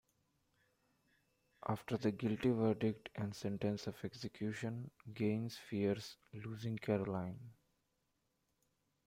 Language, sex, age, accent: English, male, 19-29, India and South Asia (India, Pakistan, Sri Lanka)